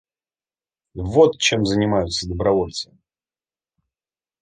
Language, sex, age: Russian, male, 30-39